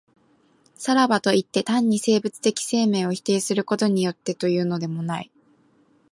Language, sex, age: Japanese, female, 19-29